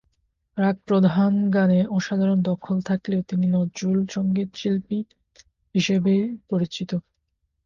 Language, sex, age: Bengali, male, 19-29